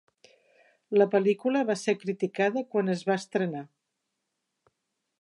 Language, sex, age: Catalan, female, 50-59